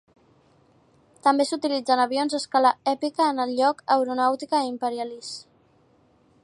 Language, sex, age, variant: Catalan, female, 19-29, Central